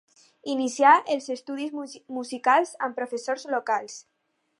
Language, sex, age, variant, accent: Catalan, female, under 19, Alacantí, valencià